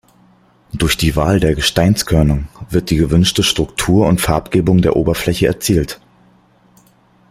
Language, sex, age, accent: German, male, 30-39, Deutschland Deutsch